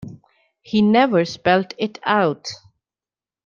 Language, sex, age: English, female, under 19